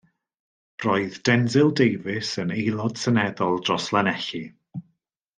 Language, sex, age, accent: Welsh, male, 30-39, Y Deyrnas Unedig Cymraeg